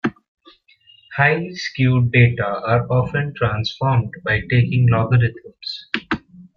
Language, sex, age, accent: English, male, 19-29, India and South Asia (India, Pakistan, Sri Lanka)